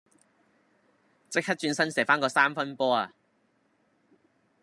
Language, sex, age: Cantonese, female, 19-29